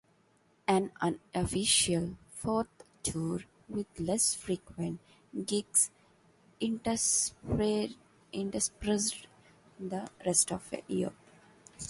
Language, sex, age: English, female, 19-29